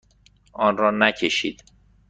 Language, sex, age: Persian, male, 19-29